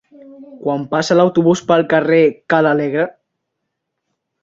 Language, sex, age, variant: Catalan, female, 40-49, Central